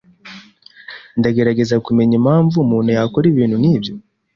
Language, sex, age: Kinyarwanda, female, 30-39